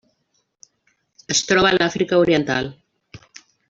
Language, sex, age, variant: Catalan, female, 50-59, Central